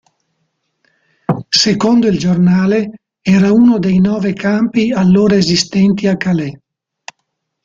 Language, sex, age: Italian, male, 60-69